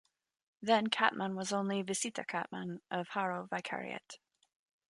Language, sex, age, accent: English, female, 30-39, United States English